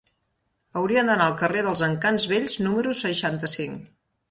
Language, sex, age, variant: Catalan, female, 40-49, Central